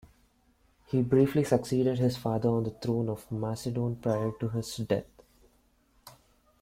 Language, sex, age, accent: English, male, 19-29, India and South Asia (India, Pakistan, Sri Lanka)